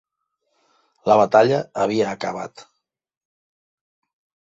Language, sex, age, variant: Catalan, male, 50-59, Central